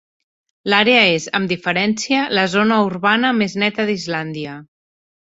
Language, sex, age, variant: Catalan, female, 40-49, Central